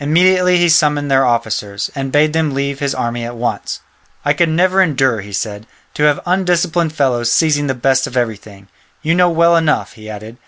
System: none